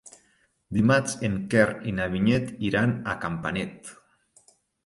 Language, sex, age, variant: Catalan, male, 40-49, Nord-Occidental